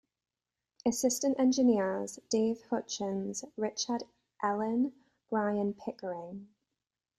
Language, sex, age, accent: English, female, 30-39, England English